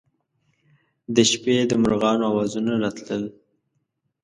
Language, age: Pashto, 19-29